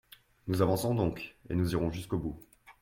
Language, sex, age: French, male, 30-39